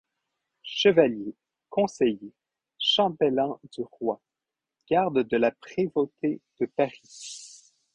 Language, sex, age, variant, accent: French, male, 30-39, Français d'Amérique du Nord, Français du Canada